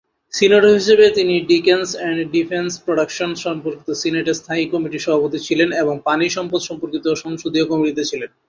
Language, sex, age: Bengali, male, 30-39